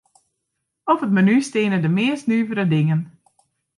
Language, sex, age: Western Frisian, female, 40-49